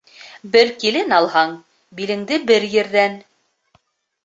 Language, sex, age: Bashkir, female, 30-39